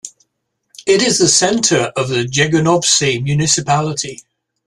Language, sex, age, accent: English, male, 60-69, England English